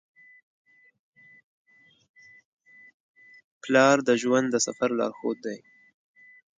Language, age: Pashto, 19-29